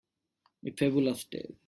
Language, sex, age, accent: English, male, 19-29, India and South Asia (India, Pakistan, Sri Lanka)